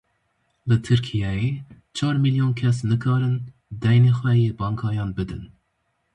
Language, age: Kurdish, 19-29